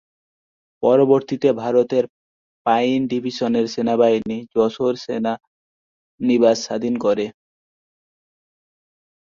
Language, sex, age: Bengali, male, 19-29